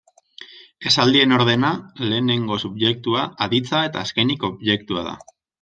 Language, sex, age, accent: Basque, male, 19-29, Mendebalekoa (Araba, Bizkaia, Gipuzkoako mendebaleko herri batzuk)